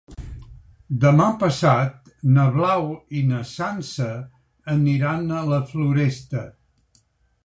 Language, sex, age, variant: Catalan, male, 70-79, Central